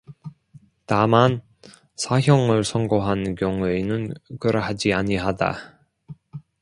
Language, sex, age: Korean, male, 30-39